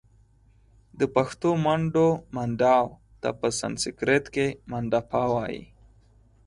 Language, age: Pashto, 19-29